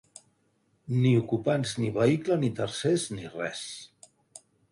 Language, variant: Catalan, Central